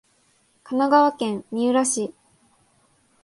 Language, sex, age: Japanese, female, 19-29